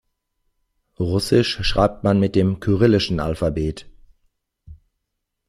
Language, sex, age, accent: German, male, 50-59, Deutschland Deutsch